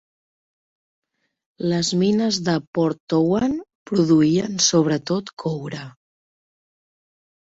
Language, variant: Catalan, Central